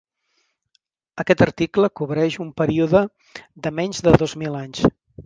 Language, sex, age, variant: Catalan, male, 50-59, Central